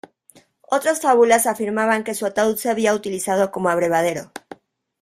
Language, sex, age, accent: Spanish, female, 40-49, México